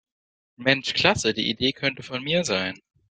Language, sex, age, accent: German, male, 19-29, Deutschland Deutsch